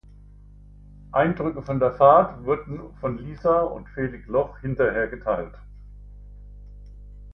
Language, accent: German, Deutschland Deutsch